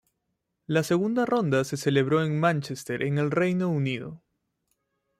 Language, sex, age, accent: Spanish, male, 30-39, Andino-Pacífico: Colombia, Perú, Ecuador, oeste de Bolivia y Venezuela andina